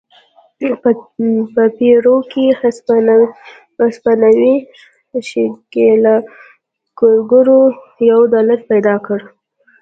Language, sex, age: Pashto, female, under 19